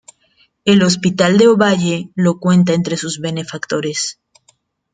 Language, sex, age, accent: Spanish, female, 19-29, México